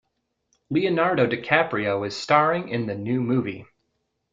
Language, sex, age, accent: English, male, 30-39, United States English